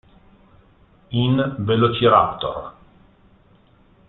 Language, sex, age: Italian, male, 40-49